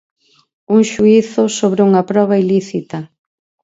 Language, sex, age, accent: Galician, female, 50-59, Central (gheada); Normativo (estándar)